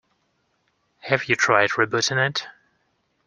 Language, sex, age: English, male, 19-29